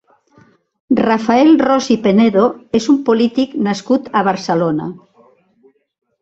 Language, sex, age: Catalan, female, 60-69